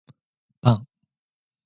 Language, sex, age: Japanese, male, 19-29